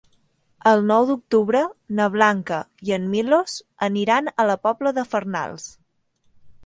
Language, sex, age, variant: Catalan, female, 19-29, Central